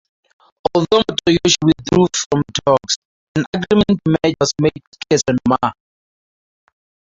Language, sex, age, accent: English, male, 19-29, Southern African (South Africa, Zimbabwe, Namibia)